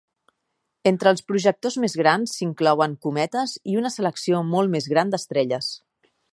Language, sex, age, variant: Catalan, female, 30-39, Central